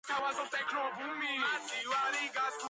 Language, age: Georgian, 90+